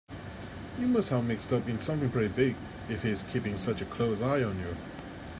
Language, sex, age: English, male, 30-39